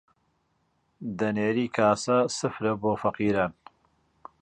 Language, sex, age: Central Kurdish, male, 40-49